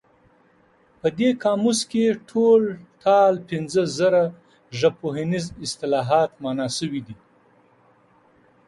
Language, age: Pashto, 50-59